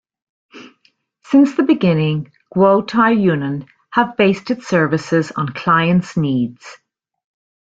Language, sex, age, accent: English, female, 40-49, Irish English